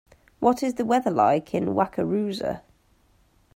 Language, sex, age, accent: English, female, 30-39, England English